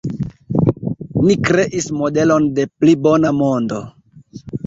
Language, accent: Esperanto, Internacia